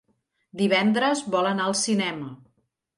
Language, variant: Catalan, Central